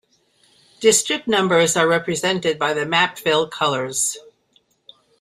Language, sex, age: English, female, 70-79